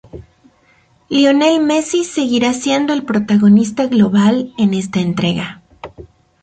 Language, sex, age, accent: Spanish, female, 40-49, México